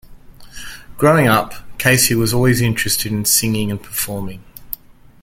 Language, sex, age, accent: English, male, 50-59, Australian English